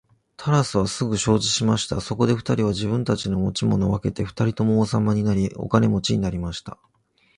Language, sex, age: Japanese, male, 40-49